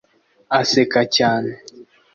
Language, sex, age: Kinyarwanda, male, 19-29